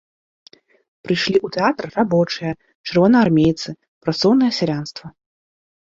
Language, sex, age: Belarusian, female, 19-29